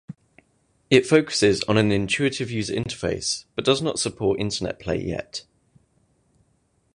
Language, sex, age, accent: English, male, 19-29, England English